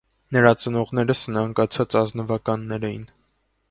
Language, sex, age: Armenian, male, 19-29